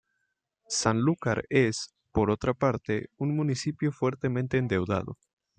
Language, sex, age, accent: Spanish, male, 19-29, México